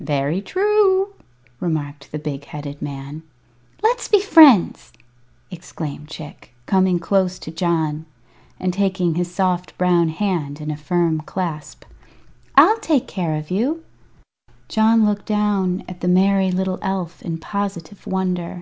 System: none